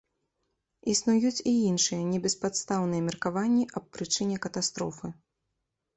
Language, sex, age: Belarusian, female, 30-39